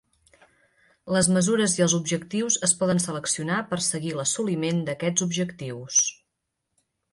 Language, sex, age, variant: Catalan, female, 30-39, Central